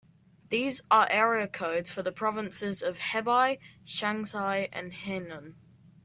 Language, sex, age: English, male, under 19